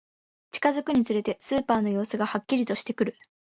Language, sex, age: Japanese, female, 19-29